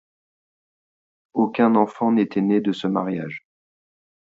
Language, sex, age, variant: French, male, 40-49, Français de métropole